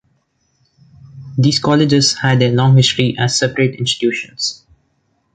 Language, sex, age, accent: English, male, 19-29, India and South Asia (India, Pakistan, Sri Lanka)